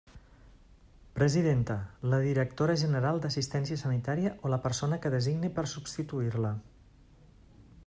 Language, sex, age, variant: Catalan, male, 40-49, Central